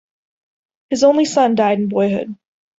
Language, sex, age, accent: English, female, 19-29, United States English